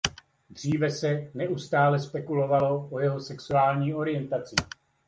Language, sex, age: Czech, male, 50-59